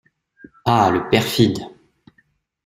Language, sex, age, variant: French, male, 19-29, Français de métropole